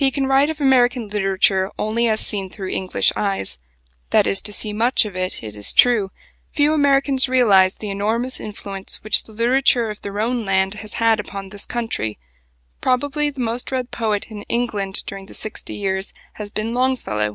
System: none